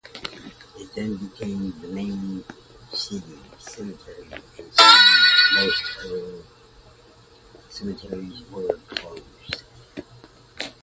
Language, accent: English, United States English